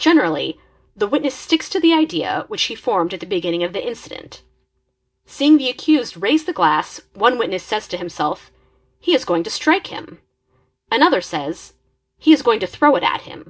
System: none